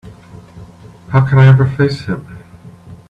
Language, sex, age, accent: English, male, 50-59, Canadian English